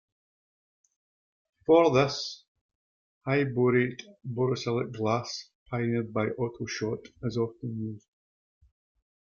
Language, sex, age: English, male, 40-49